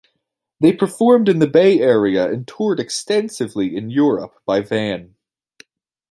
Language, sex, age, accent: English, male, 19-29, United States English